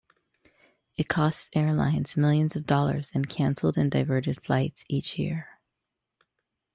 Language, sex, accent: English, female, United States English